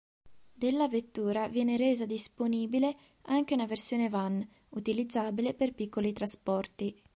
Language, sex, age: Italian, female, 19-29